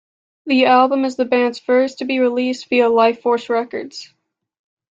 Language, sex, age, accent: English, female, under 19, United States English